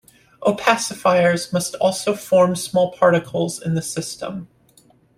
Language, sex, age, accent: English, female, 30-39, United States English